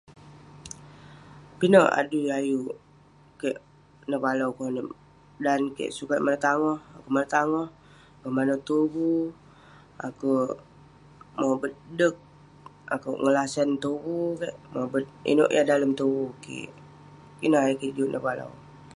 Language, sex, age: Western Penan, female, 30-39